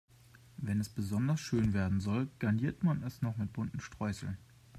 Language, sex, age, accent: German, male, 30-39, Deutschland Deutsch